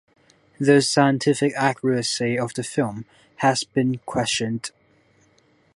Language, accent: English, Hong Kong English